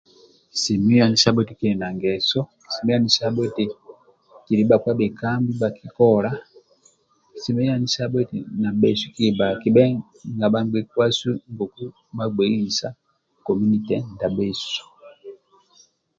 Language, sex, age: Amba (Uganda), male, 30-39